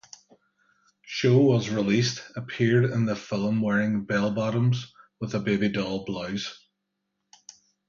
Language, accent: English, Irish English